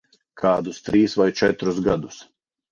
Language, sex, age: Latvian, male, 50-59